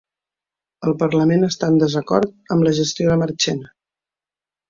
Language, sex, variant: Catalan, female, Central